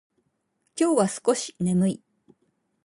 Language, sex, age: Japanese, female, 60-69